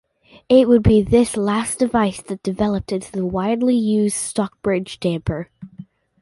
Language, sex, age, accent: English, female, under 19, United States English